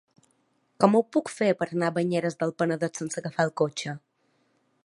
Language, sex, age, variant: Catalan, female, 30-39, Balear